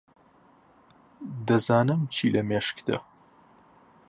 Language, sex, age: Central Kurdish, male, 19-29